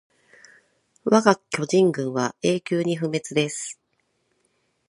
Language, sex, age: Japanese, female, 40-49